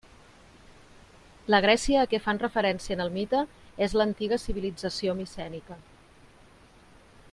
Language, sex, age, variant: Catalan, female, 40-49, Septentrional